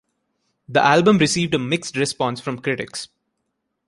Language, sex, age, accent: English, male, under 19, India and South Asia (India, Pakistan, Sri Lanka)